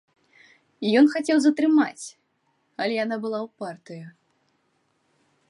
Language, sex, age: Belarusian, female, 19-29